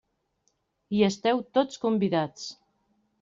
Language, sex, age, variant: Catalan, female, 30-39, Central